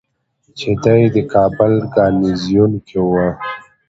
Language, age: Pashto, 19-29